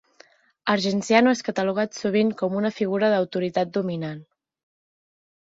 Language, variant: Catalan, Central